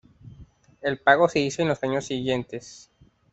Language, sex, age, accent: Spanish, male, 19-29, Caribe: Cuba, Venezuela, Puerto Rico, República Dominicana, Panamá, Colombia caribeña, México caribeño, Costa del golfo de México